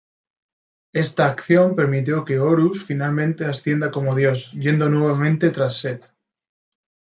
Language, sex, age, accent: Spanish, male, 19-29, España: Centro-Sur peninsular (Madrid, Toledo, Castilla-La Mancha)